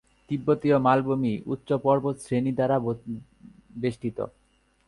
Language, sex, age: Bengali, male, under 19